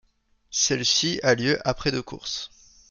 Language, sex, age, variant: French, male, 19-29, Français de métropole